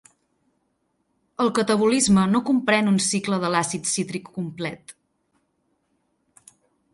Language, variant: Catalan, Central